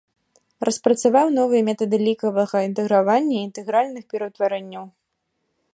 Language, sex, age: Belarusian, female, 19-29